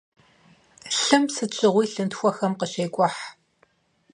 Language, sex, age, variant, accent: Kabardian, female, 30-39, Адыгэбзэ (Къэбэрдей, Кирил, псоми зэдай), Джылэхъстэней (Gilahsteney)